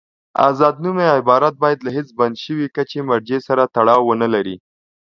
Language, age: Pashto, 30-39